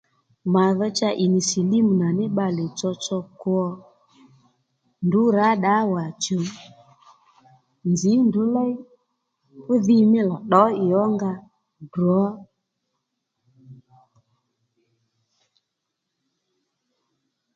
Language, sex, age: Lendu, female, 30-39